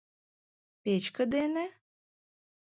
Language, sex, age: Mari, female, 19-29